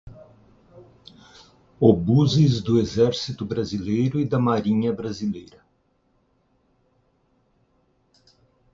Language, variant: Portuguese, Portuguese (Brasil)